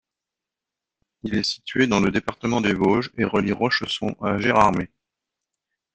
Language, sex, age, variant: French, male, 40-49, Français de métropole